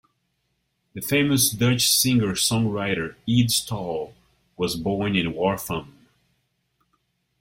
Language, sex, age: English, male, 30-39